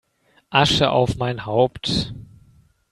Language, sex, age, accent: German, male, 19-29, Deutschland Deutsch